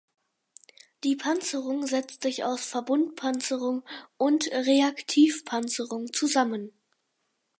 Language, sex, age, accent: German, male, under 19, Deutschland Deutsch